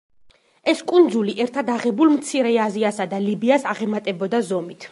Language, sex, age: Georgian, female, 19-29